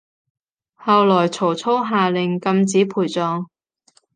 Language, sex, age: Cantonese, female, 30-39